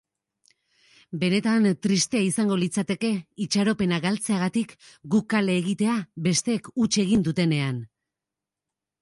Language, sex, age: Basque, female, 30-39